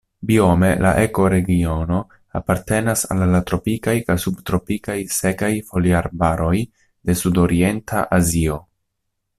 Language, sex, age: Esperanto, male, 30-39